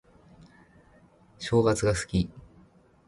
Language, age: Japanese, 19-29